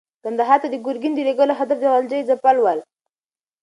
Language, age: Pashto, 19-29